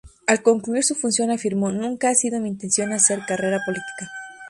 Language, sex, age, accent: Spanish, female, 19-29, México